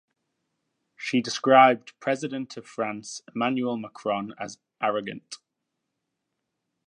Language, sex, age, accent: English, male, 19-29, England English